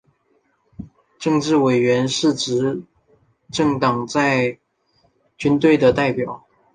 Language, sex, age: Chinese, male, under 19